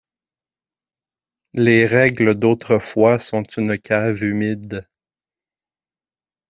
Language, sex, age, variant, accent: French, male, 30-39, Français d'Amérique du Nord, Français du Canada